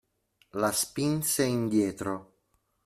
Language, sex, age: Italian, male, 50-59